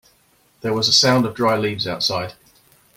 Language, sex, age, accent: English, male, 40-49, England English